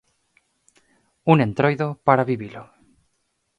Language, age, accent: Galician, 19-29, Normativo (estándar)